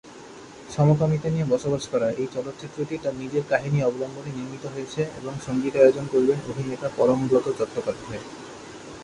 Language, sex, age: Bengali, male, 19-29